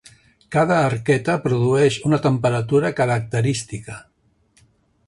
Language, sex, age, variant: Catalan, male, 60-69, Central